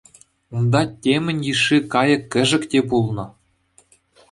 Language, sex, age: Chuvash, male, 19-29